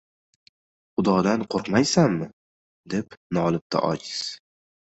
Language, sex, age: Uzbek, male, 19-29